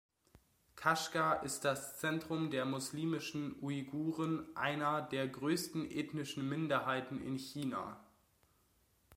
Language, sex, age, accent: German, male, 19-29, Deutschland Deutsch